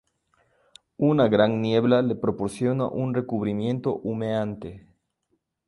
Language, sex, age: Spanish, male, 40-49